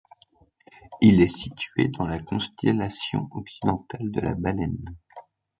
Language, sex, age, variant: French, male, 30-39, Français de métropole